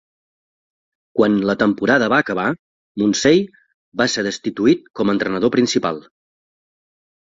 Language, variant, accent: Catalan, Central, gironí